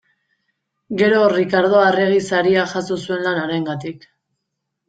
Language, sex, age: Basque, female, 19-29